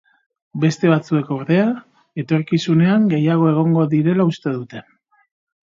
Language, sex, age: Basque, male, 30-39